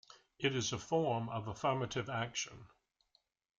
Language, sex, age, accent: English, male, 60-69, United States English